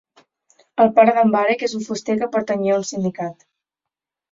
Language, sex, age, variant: Catalan, female, 19-29, Central